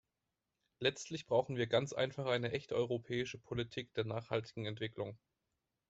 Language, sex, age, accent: German, male, 19-29, Deutschland Deutsch